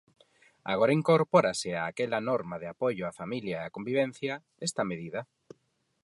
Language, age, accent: Galician, 40-49, Normativo (estándar); Neofalante